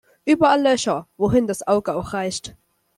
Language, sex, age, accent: German, male, under 19, Deutschland Deutsch